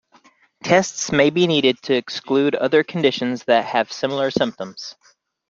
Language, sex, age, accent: English, male, 30-39, United States English